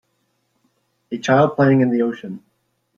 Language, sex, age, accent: English, male, 40-49, United States English